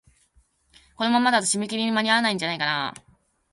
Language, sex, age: Japanese, female, 19-29